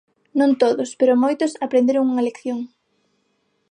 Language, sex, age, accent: Galician, female, under 19, Normativo (estándar); Neofalante